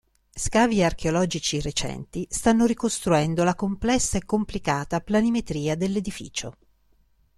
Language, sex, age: Italian, female, 50-59